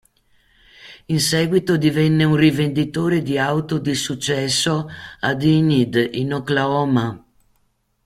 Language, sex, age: Italian, female, 60-69